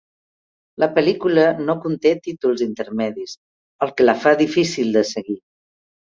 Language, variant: Catalan, Septentrional